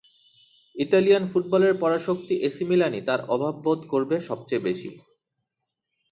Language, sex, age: Bengali, male, 19-29